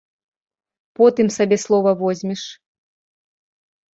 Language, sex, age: Belarusian, female, 30-39